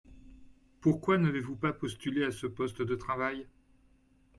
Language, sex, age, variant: French, male, 50-59, Français de métropole